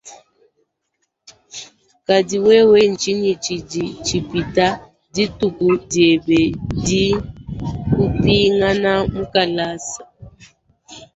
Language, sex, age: Luba-Lulua, female, 19-29